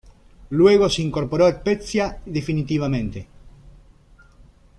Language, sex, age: Spanish, male, 40-49